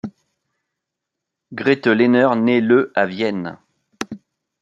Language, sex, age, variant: French, male, 30-39, Français de métropole